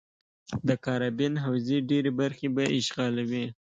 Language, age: Pashto, 19-29